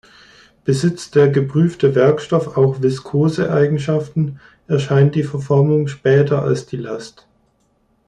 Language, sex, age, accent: German, male, 19-29, Deutschland Deutsch